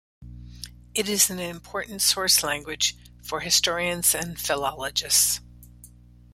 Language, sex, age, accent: English, female, 60-69, United States English